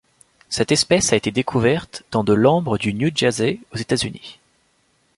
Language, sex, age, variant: French, male, 19-29, Français de métropole